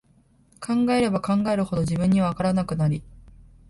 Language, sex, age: Japanese, female, under 19